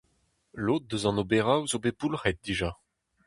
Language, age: Breton, 30-39